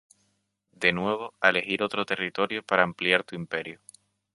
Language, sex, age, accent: Spanish, male, 19-29, España: Islas Canarias